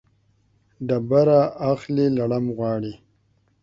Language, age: Pashto, 30-39